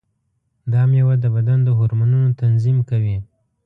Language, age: Pashto, 19-29